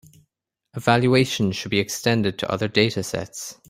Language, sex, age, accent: English, male, 19-29, Irish English